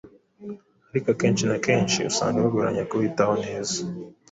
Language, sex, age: Kinyarwanda, male, 19-29